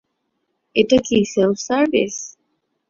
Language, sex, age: Bengali, female, 19-29